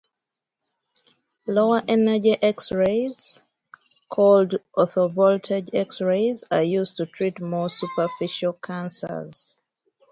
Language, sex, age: English, female, 19-29